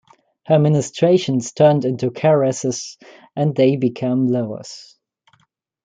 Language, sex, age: English, male, 19-29